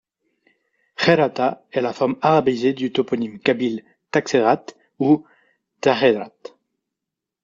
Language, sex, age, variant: French, male, 19-29, Français de métropole